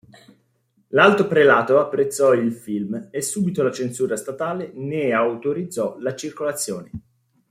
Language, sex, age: Italian, male, 30-39